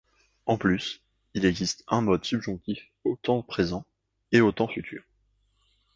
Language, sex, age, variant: French, male, 19-29, Français de métropole